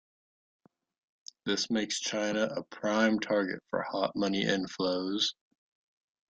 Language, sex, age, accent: English, male, under 19, United States English